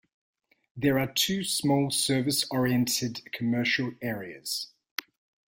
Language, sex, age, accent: English, male, 30-39, Australian English